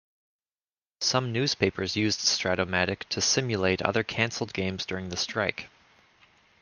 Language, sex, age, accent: English, male, 30-39, United States English